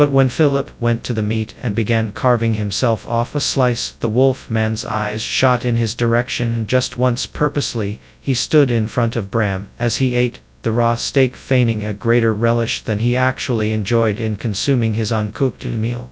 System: TTS, FastPitch